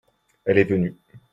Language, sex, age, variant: French, male, 19-29, Français de métropole